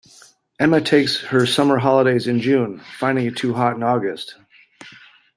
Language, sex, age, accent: English, male, 50-59, United States English